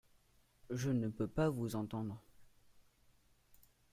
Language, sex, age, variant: French, male, under 19, Français de métropole